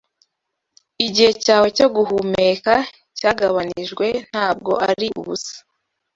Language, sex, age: Kinyarwanda, female, 19-29